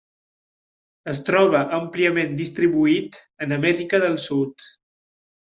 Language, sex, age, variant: Catalan, male, 19-29, Septentrional